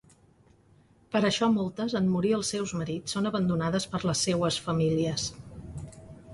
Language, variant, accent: Catalan, Central, central